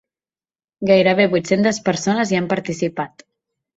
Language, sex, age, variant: Catalan, female, 19-29, Central